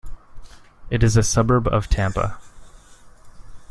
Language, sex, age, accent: English, male, 19-29, United States English